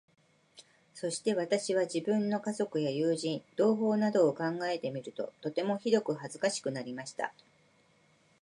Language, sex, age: Japanese, female, 50-59